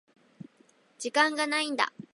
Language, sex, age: Japanese, female, 19-29